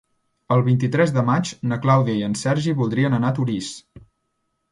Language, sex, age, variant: Catalan, male, 19-29, Central